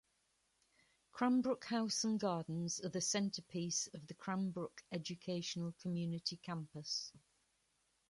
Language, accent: English, England English